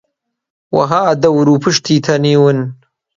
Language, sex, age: Central Kurdish, male, 19-29